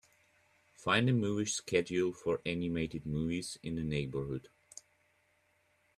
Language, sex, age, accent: English, male, 19-29, United States English